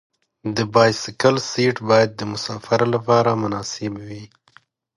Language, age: Pashto, 19-29